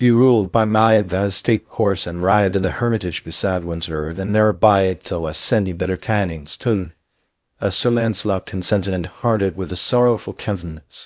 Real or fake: fake